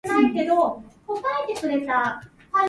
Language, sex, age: Japanese, male, under 19